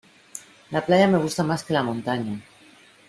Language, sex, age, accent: Spanish, female, 40-49, España: Norte peninsular (Asturias, Castilla y León, Cantabria, País Vasco, Navarra, Aragón, La Rioja, Guadalajara, Cuenca)